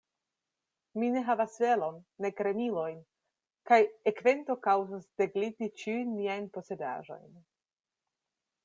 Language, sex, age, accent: Esperanto, female, 40-49, Internacia